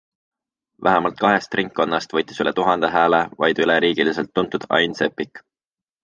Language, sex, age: Estonian, male, 19-29